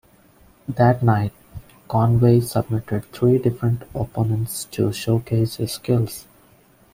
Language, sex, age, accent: English, male, 19-29, India and South Asia (India, Pakistan, Sri Lanka)